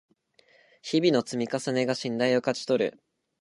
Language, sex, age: Japanese, male, 19-29